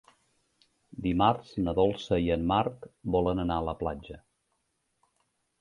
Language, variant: Catalan, Central